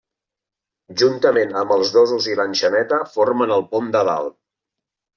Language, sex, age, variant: Catalan, male, 50-59, Central